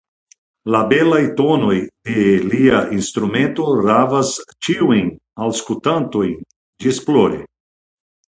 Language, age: Esperanto, 60-69